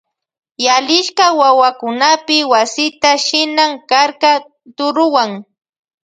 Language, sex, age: Loja Highland Quichua, female, 19-29